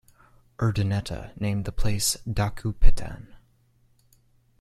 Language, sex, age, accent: English, male, 19-29, United States English